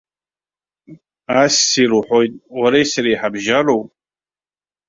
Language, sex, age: Abkhazian, male, 30-39